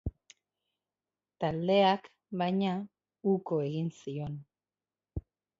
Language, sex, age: Basque, female, 30-39